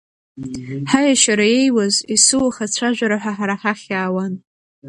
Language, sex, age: Abkhazian, female, under 19